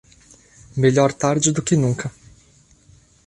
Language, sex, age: Portuguese, male, 30-39